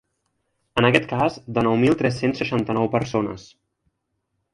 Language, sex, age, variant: Catalan, male, 19-29, Central